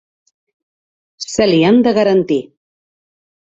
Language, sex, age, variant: Catalan, female, 40-49, Central